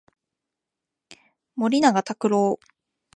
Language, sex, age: Japanese, female, 19-29